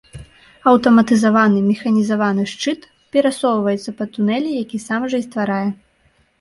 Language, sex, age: Belarusian, female, 19-29